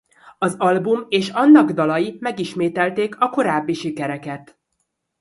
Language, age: Hungarian, 30-39